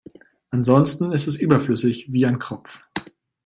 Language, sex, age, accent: German, male, 19-29, Deutschland Deutsch